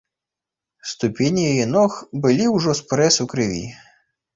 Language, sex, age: Belarusian, male, 19-29